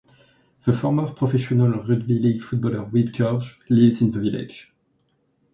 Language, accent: English, French